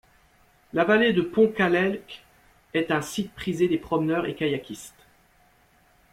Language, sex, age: French, male, 30-39